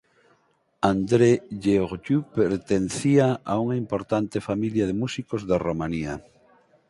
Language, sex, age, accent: Galician, male, 50-59, Normativo (estándar)